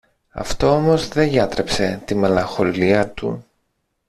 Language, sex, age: Greek, male, 30-39